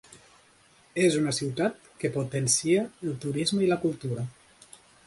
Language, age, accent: Catalan, 30-39, occidental